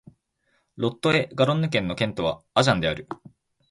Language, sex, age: Japanese, male, 19-29